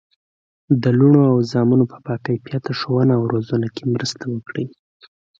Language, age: Pashto, 19-29